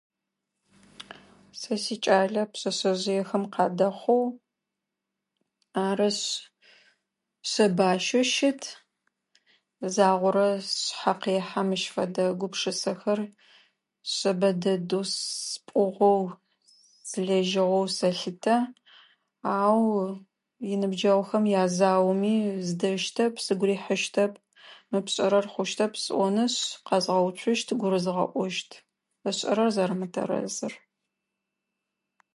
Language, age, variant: Adyghe, 40-49, Адыгабзэ (Кирил, пстэумэ зэдыряе)